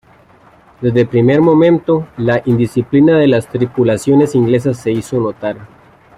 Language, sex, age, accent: Spanish, male, 30-39, América central